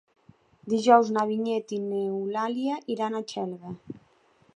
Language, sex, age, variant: Catalan, female, 19-29, Nord-Occidental